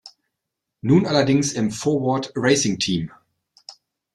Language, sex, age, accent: German, male, 40-49, Deutschland Deutsch